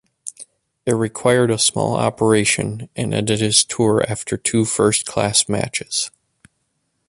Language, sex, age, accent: English, male, 30-39, United States English